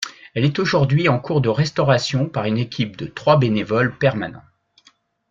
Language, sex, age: French, male, 60-69